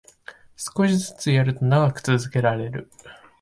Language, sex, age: Japanese, male, 19-29